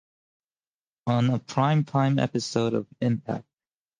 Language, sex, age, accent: English, male, 30-39, United States English